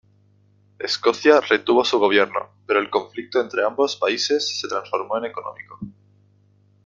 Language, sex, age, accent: Spanish, male, 19-29, España: Norte peninsular (Asturias, Castilla y León, Cantabria, País Vasco, Navarra, Aragón, La Rioja, Guadalajara, Cuenca)